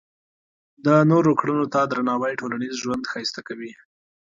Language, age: Pashto, 19-29